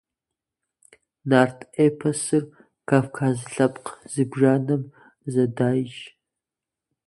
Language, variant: Kabardian, Адыгэбзэ (Къэбэрдей, Кирил, псоми зэдай)